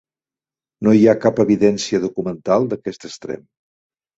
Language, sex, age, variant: Catalan, male, 70-79, Central